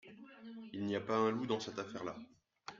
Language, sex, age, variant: French, male, 19-29, Français de métropole